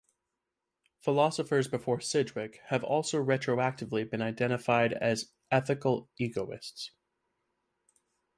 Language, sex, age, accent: English, male, 30-39, United States English